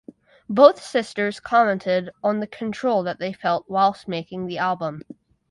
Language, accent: English, United States English